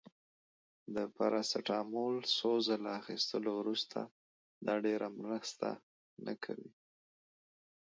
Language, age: Pashto, 30-39